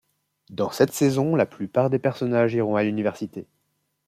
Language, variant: French, Français de métropole